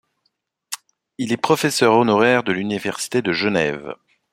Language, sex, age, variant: French, male, 40-49, Français de métropole